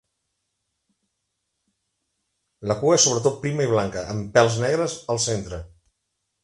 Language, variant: Catalan, Central